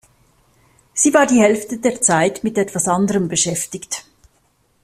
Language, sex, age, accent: German, female, 50-59, Schweizerdeutsch